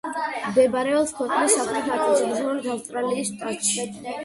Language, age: Georgian, 19-29